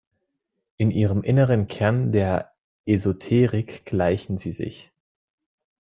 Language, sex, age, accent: German, male, 19-29, Schweizerdeutsch